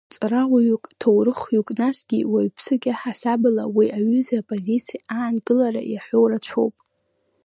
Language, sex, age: Abkhazian, female, 19-29